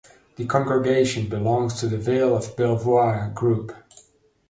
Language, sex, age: English, male, 40-49